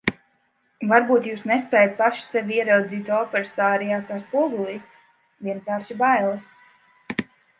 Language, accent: Latvian, Rigas